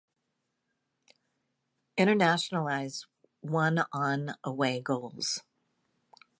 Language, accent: English, United States English